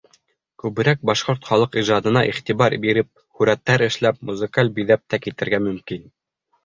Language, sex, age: Bashkir, male, under 19